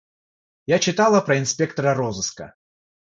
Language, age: Russian, 30-39